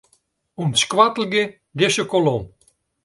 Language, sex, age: Western Frisian, male, 70-79